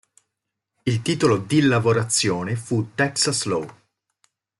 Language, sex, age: Italian, male, 40-49